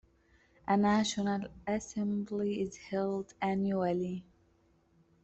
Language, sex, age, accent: English, female, 19-29, United States English